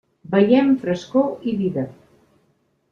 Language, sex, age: Catalan, female, 70-79